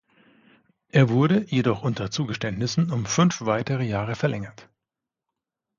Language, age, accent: German, 40-49, Deutschland Deutsch